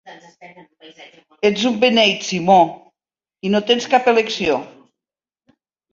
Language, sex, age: Catalan, female, 50-59